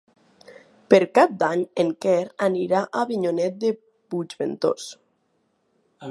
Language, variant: Catalan, Nord-Occidental